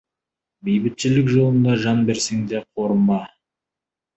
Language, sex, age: Kazakh, male, 19-29